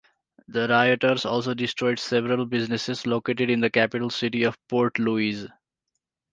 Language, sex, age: English, male, 19-29